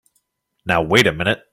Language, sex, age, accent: English, male, 19-29, United States English